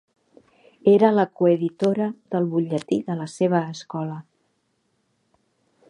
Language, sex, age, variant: Catalan, female, 60-69, Central